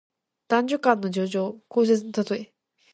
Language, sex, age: Japanese, female, under 19